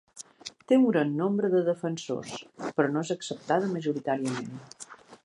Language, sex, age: Catalan, female, 50-59